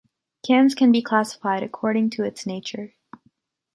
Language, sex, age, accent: English, female, 19-29, Canadian English